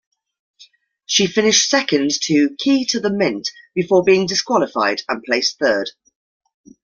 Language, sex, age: English, female, 30-39